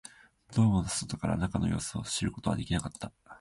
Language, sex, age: Japanese, male, 19-29